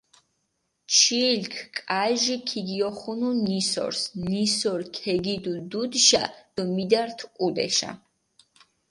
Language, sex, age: Mingrelian, female, 19-29